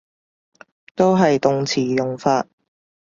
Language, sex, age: Cantonese, female, 19-29